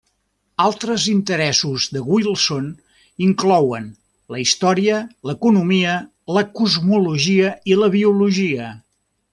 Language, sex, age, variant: Catalan, male, 70-79, Central